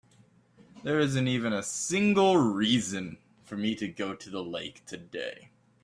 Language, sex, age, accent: English, male, under 19, United States English